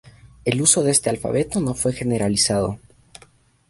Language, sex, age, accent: Spanish, male, under 19, Andino-Pacífico: Colombia, Perú, Ecuador, oeste de Bolivia y Venezuela andina